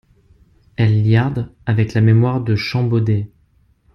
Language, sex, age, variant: French, male, 19-29, Français de métropole